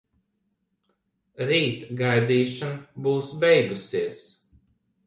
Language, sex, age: Latvian, male, 30-39